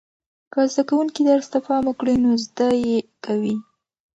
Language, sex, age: Pashto, female, under 19